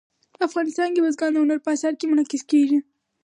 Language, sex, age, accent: Pashto, female, 19-29, معیاري پښتو